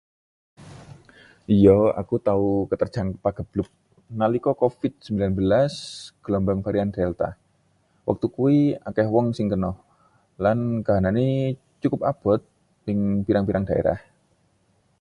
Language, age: Javanese, 30-39